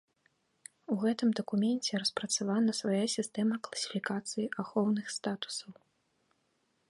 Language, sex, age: Belarusian, female, 30-39